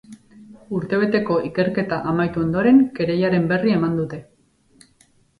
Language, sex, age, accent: Basque, female, 40-49, Erdialdekoa edo Nafarra (Gipuzkoa, Nafarroa)